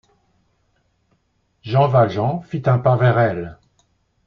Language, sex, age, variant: French, male, 60-69, Français de métropole